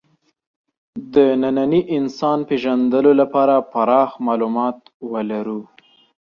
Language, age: Pashto, 19-29